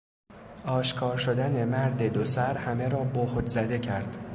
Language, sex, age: Persian, male, 30-39